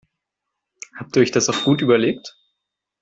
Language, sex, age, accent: German, male, 19-29, Deutschland Deutsch